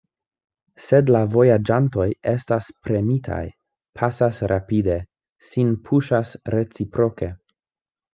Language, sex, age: Esperanto, male, 19-29